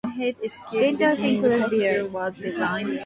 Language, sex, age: English, female, 19-29